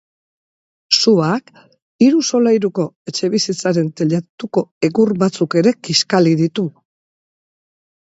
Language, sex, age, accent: Basque, female, 60-69, Mendebalekoa (Araba, Bizkaia, Gipuzkoako mendebaleko herri batzuk)